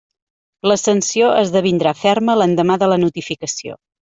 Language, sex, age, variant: Catalan, female, 30-39, Central